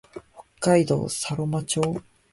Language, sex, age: Japanese, male, 19-29